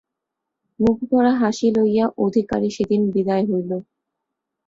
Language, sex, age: Bengali, female, 19-29